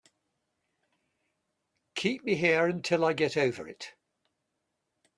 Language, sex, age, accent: English, male, 70-79, England English